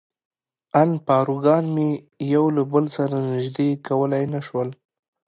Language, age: Pashto, 19-29